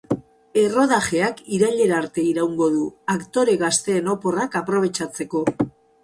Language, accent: Basque, Mendebalekoa (Araba, Bizkaia, Gipuzkoako mendebaleko herri batzuk)